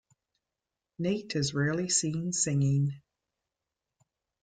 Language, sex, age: English, female, 50-59